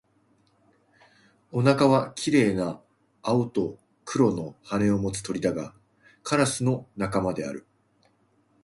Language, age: Japanese, 30-39